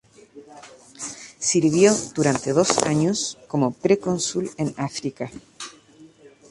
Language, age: Spanish, 40-49